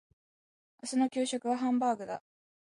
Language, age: Japanese, 19-29